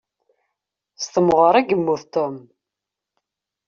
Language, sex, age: Kabyle, female, 30-39